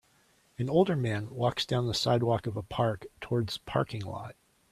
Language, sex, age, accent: English, male, 40-49, United States English